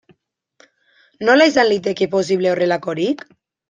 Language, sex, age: Basque, female, 19-29